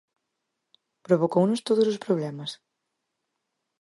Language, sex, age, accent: Galician, female, 19-29, Central (gheada)